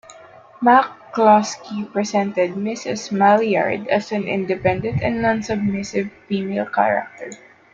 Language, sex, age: English, female, under 19